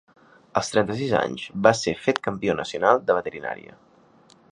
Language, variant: Catalan, Central